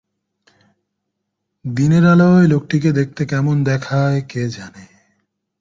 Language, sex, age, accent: Bengali, male, 19-29, প্রমিত